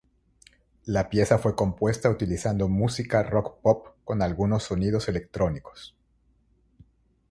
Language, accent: Spanish, México